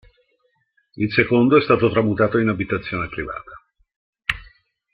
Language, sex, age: Italian, male, 60-69